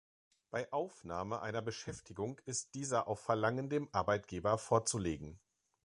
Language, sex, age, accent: German, male, 40-49, Deutschland Deutsch